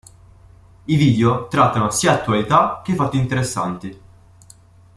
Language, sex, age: Italian, male, 19-29